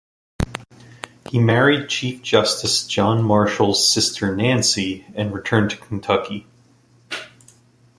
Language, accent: English, United States English